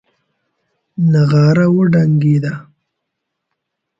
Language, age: Pashto, 19-29